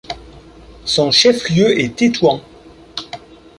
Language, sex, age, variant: French, male, 40-49, Français de métropole